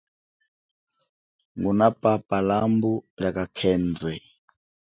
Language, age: Chokwe, 19-29